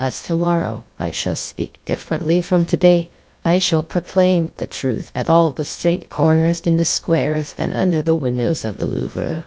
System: TTS, GlowTTS